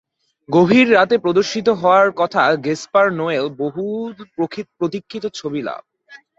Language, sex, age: Bengali, male, 19-29